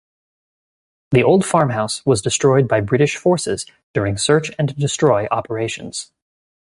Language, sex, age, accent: English, male, 19-29, United States English